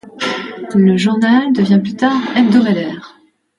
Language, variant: French, Français de métropole